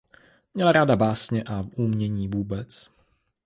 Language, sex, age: Czech, male, 19-29